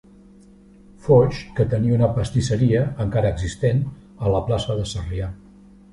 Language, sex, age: Catalan, male, 60-69